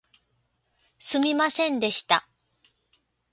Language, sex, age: Japanese, female, 60-69